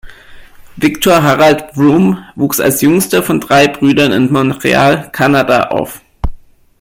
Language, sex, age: German, male, 30-39